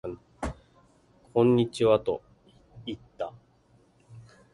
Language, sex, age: Japanese, male, 19-29